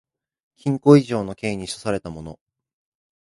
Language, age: Japanese, 19-29